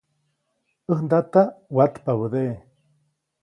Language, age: Copainalá Zoque, 40-49